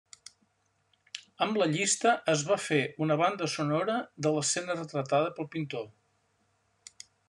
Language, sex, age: Catalan, male, 70-79